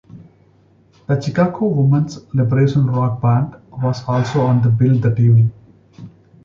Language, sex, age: English, male, 40-49